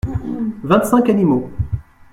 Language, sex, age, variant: French, male, 19-29, Français de métropole